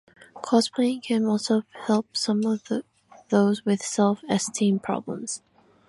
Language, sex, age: English, female, 19-29